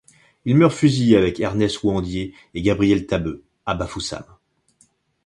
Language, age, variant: French, 30-39, Français de métropole